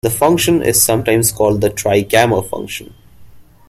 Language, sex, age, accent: English, male, 19-29, India and South Asia (India, Pakistan, Sri Lanka)